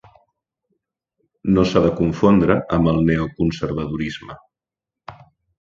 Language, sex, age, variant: Catalan, male, 40-49, Central